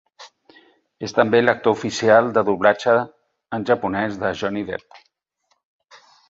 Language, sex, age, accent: Catalan, male, 50-59, Barcelonès